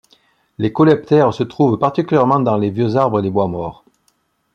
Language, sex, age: French, male, 40-49